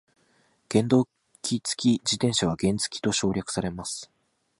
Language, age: Japanese, 19-29